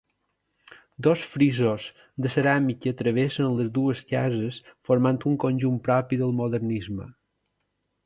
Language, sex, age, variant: Catalan, male, 50-59, Balear